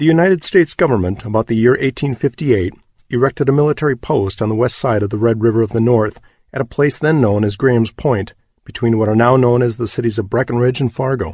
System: none